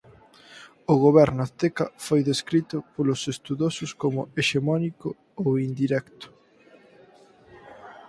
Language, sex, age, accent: Galician, male, 19-29, Atlántico (seseo e gheada)